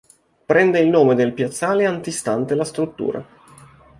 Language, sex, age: Italian, male, 19-29